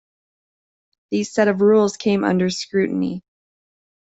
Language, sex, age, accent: English, female, 30-39, United States English